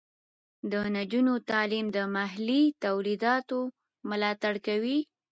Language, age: Pashto, under 19